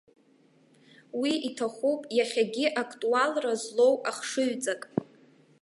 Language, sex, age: Abkhazian, female, under 19